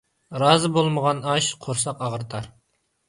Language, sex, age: Uyghur, male, 19-29